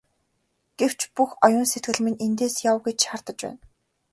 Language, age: Mongolian, 19-29